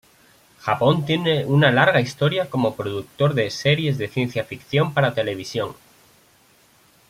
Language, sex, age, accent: Spanish, male, 19-29, España: Centro-Sur peninsular (Madrid, Toledo, Castilla-La Mancha)